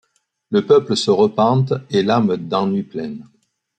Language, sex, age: French, male, 40-49